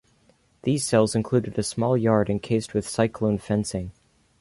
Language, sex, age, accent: English, male, 19-29, Canadian English